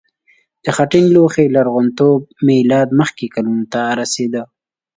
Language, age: Pashto, 19-29